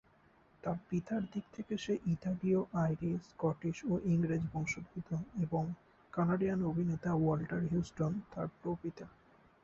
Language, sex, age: Bengali, male, 19-29